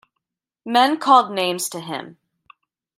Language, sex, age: English, female, 30-39